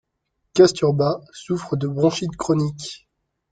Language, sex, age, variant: French, male, 19-29, Français de métropole